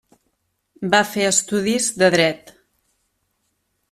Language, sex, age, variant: Catalan, female, 40-49, Central